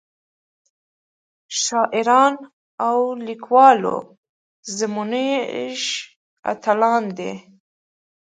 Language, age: Pashto, 19-29